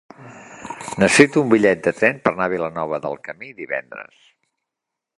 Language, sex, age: Catalan, male, 50-59